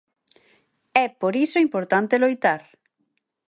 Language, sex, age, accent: Galician, female, 30-39, Oriental (común en zona oriental)